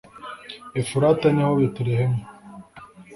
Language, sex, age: Kinyarwanda, male, 19-29